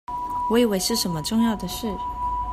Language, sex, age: Chinese, female, 30-39